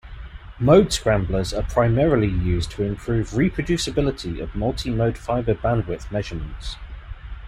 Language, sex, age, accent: English, male, 30-39, England English